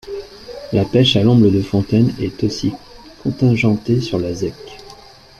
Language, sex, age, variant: French, male, 19-29, Français de métropole